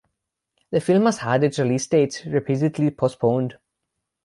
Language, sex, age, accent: English, male, under 19, United States English; England English